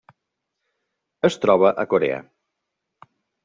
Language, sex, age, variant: Catalan, male, 30-39, Nord-Occidental